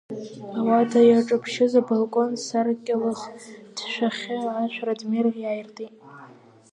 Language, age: Abkhazian, under 19